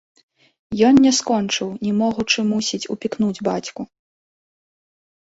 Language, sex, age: Belarusian, female, 19-29